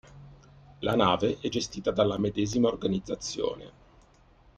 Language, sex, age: Italian, male, 50-59